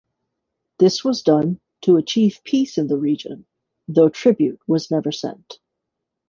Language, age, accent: English, 40-49, United States English